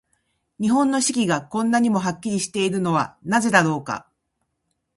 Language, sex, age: Japanese, female, 50-59